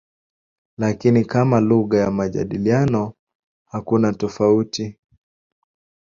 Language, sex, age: Swahili, male, 19-29